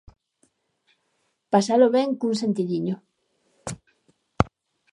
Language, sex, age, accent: Galician, female, 40-49, Oriental (común en zona oriental)